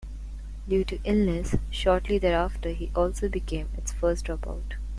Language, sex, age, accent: English, female, 19-29, United States English